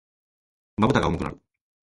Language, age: Japanese, 40-49